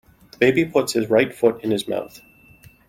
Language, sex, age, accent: English, male, 30-39, United States English